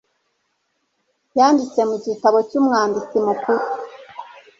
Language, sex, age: Kinyarwanda, male, 19-29